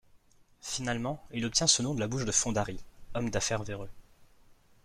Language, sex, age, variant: French, male, 19-29, Français de métropole